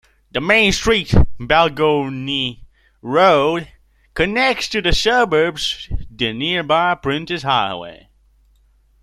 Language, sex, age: English, male, under 19